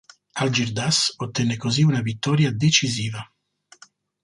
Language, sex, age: Italian, male, 50-59